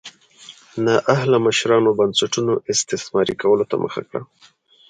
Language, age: Pashto, 19-29